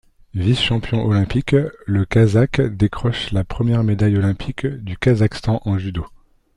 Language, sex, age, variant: French, male, 40-49, Français de métropole